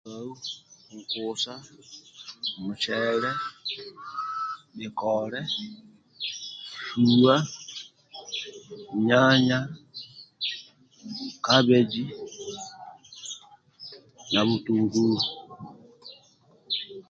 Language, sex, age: Amba (Uganda), male, 50-59